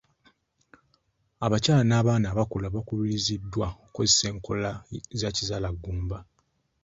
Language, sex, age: Ganda, male, 19-29